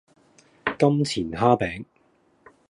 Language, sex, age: Cantonese, male, 40-49